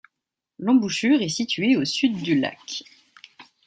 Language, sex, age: French, female, 19-29